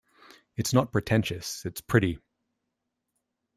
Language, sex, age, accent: English, male, 30-39, Australian English